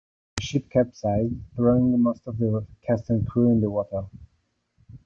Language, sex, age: English, male, 19-29